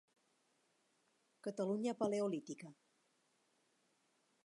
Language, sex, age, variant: Catalan, female, 40-49, Septentrional